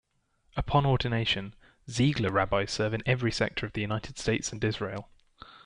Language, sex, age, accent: English, male, 19-29, England English